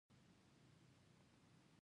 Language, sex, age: Pashto, female, 30-39